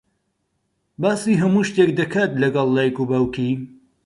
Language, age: Central Kurdish, 30-39